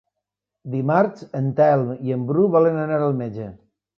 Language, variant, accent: Catalan, Valencià meridional, valencià